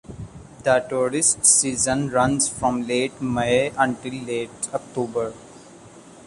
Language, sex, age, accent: English, male, 19-29, India and South Asia (India, Pakistan, Sri Lanka)